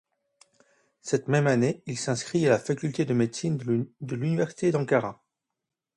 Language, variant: French, Français de métropole